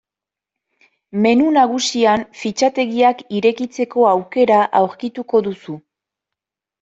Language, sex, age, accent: Basque, female, 19-29, Nafar-lapurtarra edo Zuberotarra (Lapurdi, Nafarroa Beherea, Zuberoa)